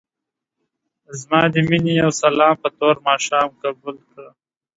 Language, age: Pashto, 19-29